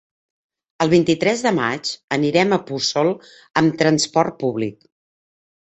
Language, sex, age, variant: Catalan, female, 50-59, Central